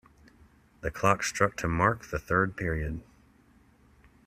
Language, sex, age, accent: English, male, 30-39, United States English